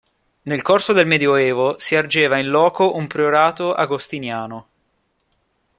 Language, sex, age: Italian, male, 19-29